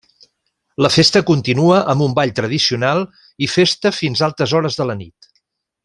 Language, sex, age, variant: Catalan, male, 40-49, Central